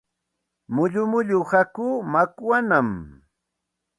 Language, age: Santa Ana de Tusi Pasco Quechua, 40-49